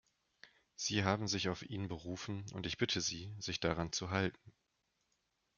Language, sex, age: German, male, 19-29